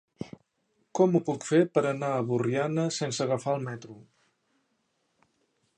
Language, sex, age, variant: Catalan, male, 40-49, Central